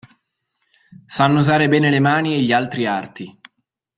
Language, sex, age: Italian, male, 30-39